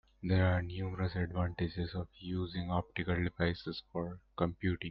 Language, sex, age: English, male, under 19